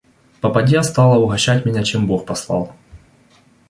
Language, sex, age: Russian, male, 30-39